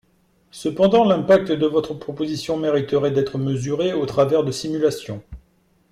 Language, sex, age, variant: French, male, 40-49, Français de métropole